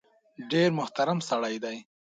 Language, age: Pashto, 19-29